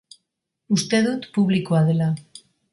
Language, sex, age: Basque, female, 40-49